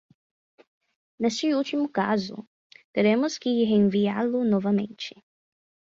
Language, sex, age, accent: Portuguese, female, 19-29, Gaucho